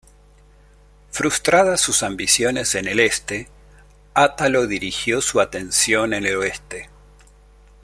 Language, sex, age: Spanish, male, 50-59